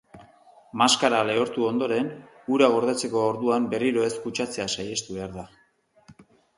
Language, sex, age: Basque, male, 40-49